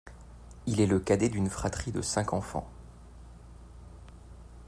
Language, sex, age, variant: French, male, 30-39, Français de métropole